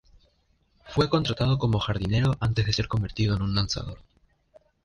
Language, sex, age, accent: Spanish, male, under 19, Rioplatense: Argentina, Uruguay, este de Bolivia, Paraguay